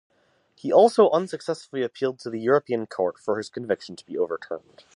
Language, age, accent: English, under 19, United States English